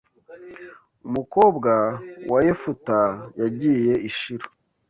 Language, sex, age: Kinyarwanda, male, 19-29